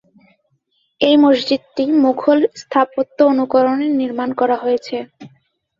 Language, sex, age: Bengali, female, 19-29